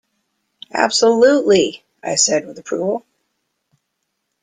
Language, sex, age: English, female, 50-59